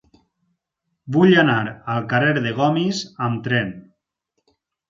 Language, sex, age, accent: Catalan, male, 30-39, valencià